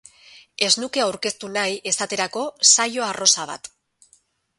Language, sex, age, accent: Basque, female, 40-49, Erdialdekoa edo Nafarra (Gipuzkoa, Nafarroa)